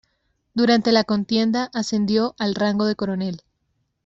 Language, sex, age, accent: Spanish, female, 19-29, Caribe: Cuba, Venezuela, Puerto Rico, República Dominicana, Panamá, Colombia caribeña, México caribeño, Costa del golfo de México